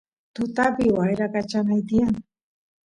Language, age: Santiago del Estero Quichua, 30-39